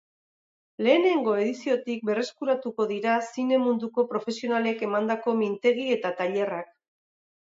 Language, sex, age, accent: Basque, female, 40-49, Erdialdekoa edo Nafarra (Gipuzkoa, Nafarroa)